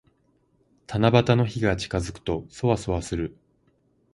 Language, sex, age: Japanese, male, 19-29